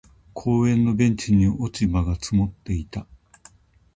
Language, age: Japanese, 50-59